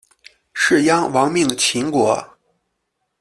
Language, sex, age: Chinese, male, 30-39